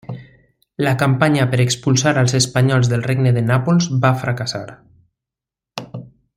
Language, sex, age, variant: Catalan, male, 40-49, Central